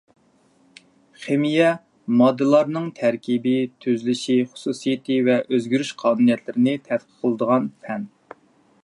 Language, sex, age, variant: Uyghur, male, 80-89, ئۇيغۇر تىلى